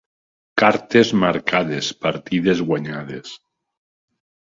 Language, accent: Catalan, valencià